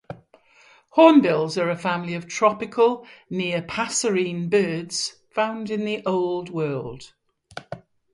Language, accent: English, Welsh English